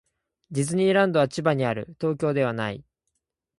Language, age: Japanese, 19-29